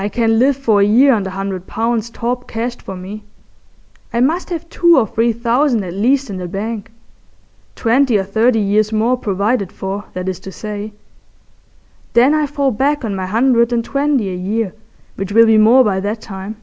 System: none